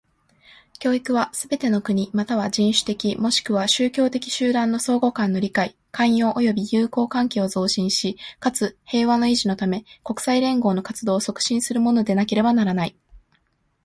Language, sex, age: Japanese, female, 19-29